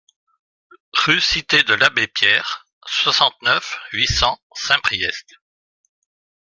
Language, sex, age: French, male, 60-69